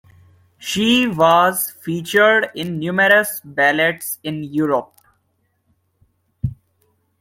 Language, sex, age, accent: English, male, 19-29, India and South Asia (India, Pakistan, Sri Lanka)